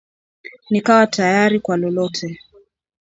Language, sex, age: Swahili, female, 30-39